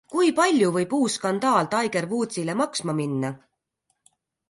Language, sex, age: Estonian, female, 30-39